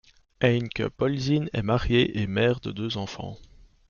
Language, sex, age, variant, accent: French, male, 19-29, Français d'Europe, Français de Belgique